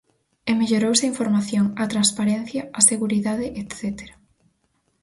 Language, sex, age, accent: Galician, female, 19-29, Normativo (estándar)